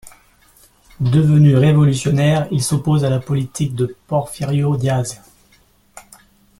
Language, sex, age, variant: French, male, 40-49, Français de métropole